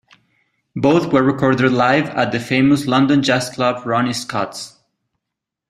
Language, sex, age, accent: English, male, 30-39, United States English